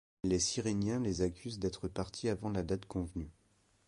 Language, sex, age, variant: French, male, 19-29, Français de métropole